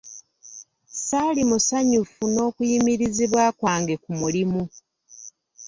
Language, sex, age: Ganda, female, 50-59